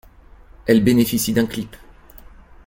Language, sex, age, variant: French, male, 30-39, Français de métropole